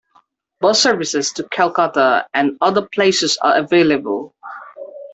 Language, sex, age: English, male, 19-29